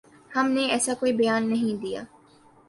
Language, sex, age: Urdu, female, 19-29